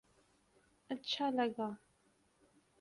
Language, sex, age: Urdu, female, 19-29